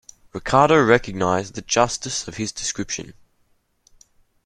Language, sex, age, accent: English, male, under 19, Australian English